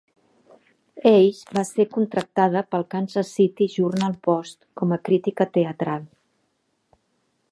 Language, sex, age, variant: Catalan, female, 60-69, Central